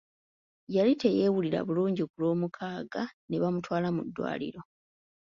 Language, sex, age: Ganda, female, 30-39